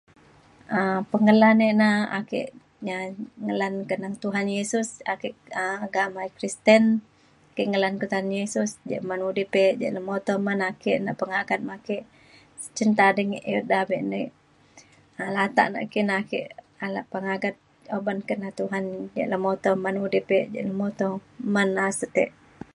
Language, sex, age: Mainstream Kenyah, female, 40-49